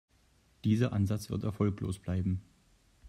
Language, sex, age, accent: German, male, 30-39, Deutschland Deutsch